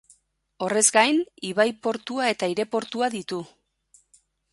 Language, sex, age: Basque, female, 40-49